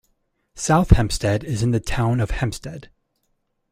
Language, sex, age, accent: English, male, 30-39, United States English